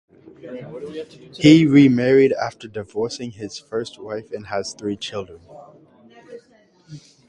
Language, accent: English, United States English